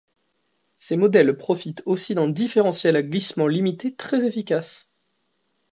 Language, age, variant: French, 19-29, Français de métropole